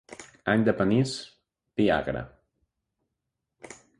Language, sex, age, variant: Catalan, male, 30-39, Central